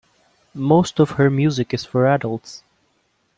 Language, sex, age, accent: English, male, under 19, United States English